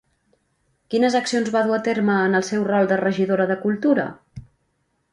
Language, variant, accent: Catalan, Central, central